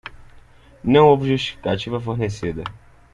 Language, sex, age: Portuguese, male, 30-39